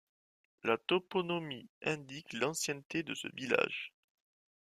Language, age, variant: French, 19-29, Français de métropole